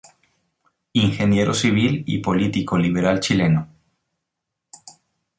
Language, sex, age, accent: Spanish, male, 19-29, Andino-Pacífico: Colombia, Perú, Ecuador, oeste de Bolivia y Venezuela andina